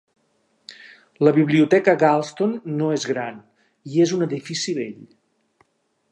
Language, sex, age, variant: Catalan, male, 60-69, Central